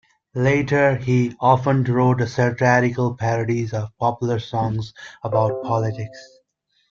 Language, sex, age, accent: English, male, 19-29, India and South Asia (India, Pakistan, Sri Lanka)